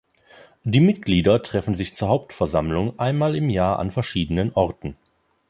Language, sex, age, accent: German, male, 30-39, Deutschland Deutsch